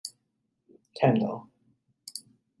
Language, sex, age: Cantonese, male, 19-29